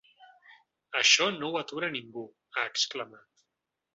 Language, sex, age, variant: Catalan, male, 40-49, Central